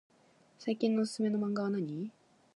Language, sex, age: Japanese, female, 19-29